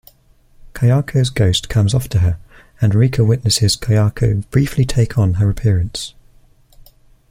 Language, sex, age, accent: English, male, 19-29, England English